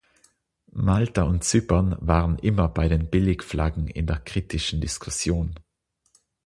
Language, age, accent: German, 40-49, Österreichisches Deutsch